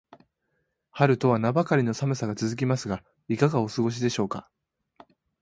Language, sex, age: Japanese, male, 19-29